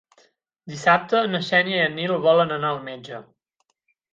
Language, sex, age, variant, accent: Catalan, male, 19-29, Central, central